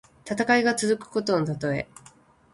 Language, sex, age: Japanese, female, 19-29